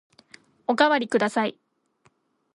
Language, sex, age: Japanese, female, 19-29